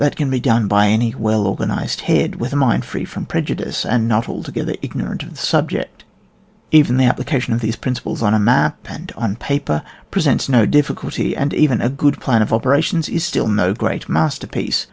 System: none